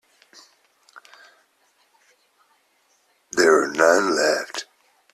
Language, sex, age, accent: English, male, 50-59, England English